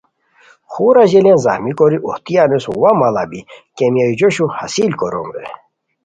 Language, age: Khowar, 30-39